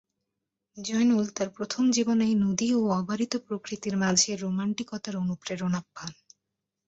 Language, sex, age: Bengali, female, 19-29